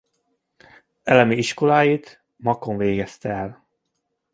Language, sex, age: Hungarian, male, 19-29